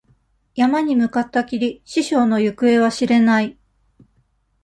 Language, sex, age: Japanese, female, 40-49